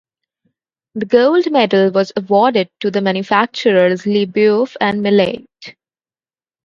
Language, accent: English, India and South Asia (India, Pakistan, Sri Lanka)